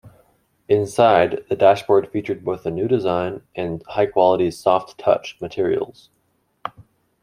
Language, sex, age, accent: English, male, under 19, United States English